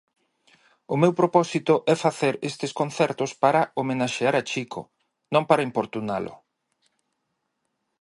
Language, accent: Galician, Normativo (estándar)